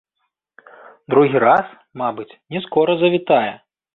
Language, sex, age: Belarusian, male, 30-39